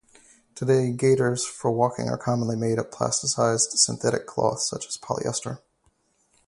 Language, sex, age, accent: English, male, 30-39, United States English